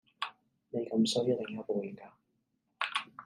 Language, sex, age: Cantonese, male, 19-29